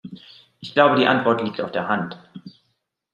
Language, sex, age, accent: German, male, 40-49, Deutschland Deutsch